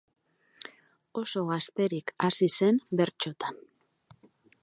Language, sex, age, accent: Basque, female, 40-49, Mendebalekoa (Araba, Bizkaia, Gipuzkoako mendebaleko herri batzuk)